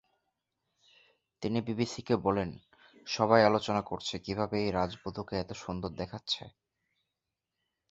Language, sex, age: Bengali, male, 19-29